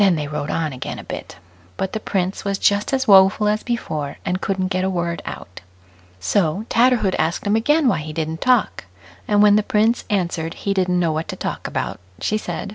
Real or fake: real